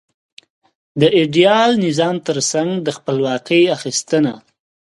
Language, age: Pashto, 19-29